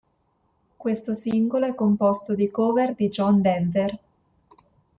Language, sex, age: Italian, female, 19-29